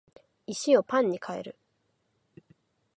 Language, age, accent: Japanese, 19-29, 標準語